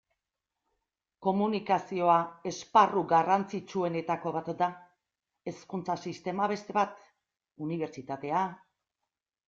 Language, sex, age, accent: Basque, female, 60-69, Erdialdekoa edo Nafarra (Gipuzkoa, Nafarroa)